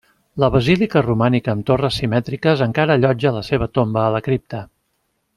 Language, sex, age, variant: Catalan, male, 50-59, Central